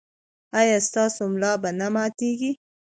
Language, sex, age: Pashto, female, 19-29